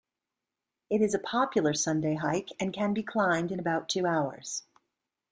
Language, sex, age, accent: English, female, 40-49, United States English